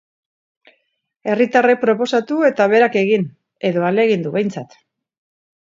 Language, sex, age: Basque, female, 50-59